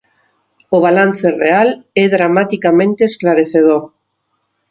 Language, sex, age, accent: Galician, female, 50-59, Oriental (común en zona oriental)